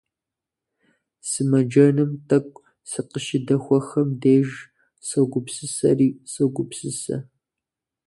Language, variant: Kabardian, Адыгэбзэ (Къэбэрдей, Кирил, псоми зэдай)